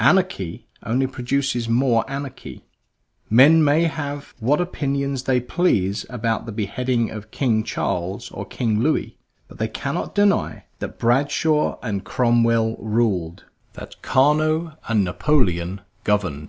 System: none